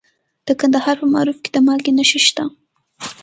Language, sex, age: Pashto, female, 19-29